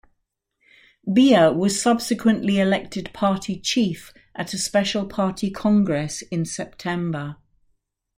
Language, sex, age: English, female, 60-69